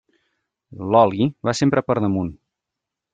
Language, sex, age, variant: Catalan, male, 30-39, Central